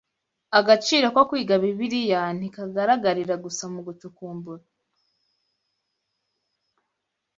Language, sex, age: Kinyarwanda, female, 19-29